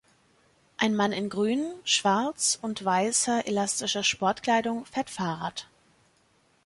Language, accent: German, Deutschland Deutsch